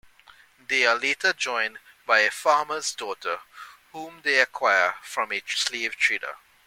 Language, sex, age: English, male, 40-49